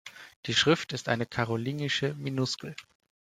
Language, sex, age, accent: German, male, 19-29, Deutschland Deutsch